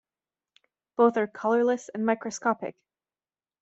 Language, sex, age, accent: English, female, 19-29, United States English